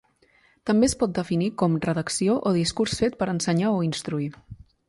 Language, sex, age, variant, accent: Catalan, female, 19-29, Central, central